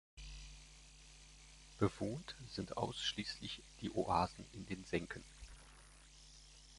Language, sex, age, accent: German, male, 40-49, Deutschland Deutsch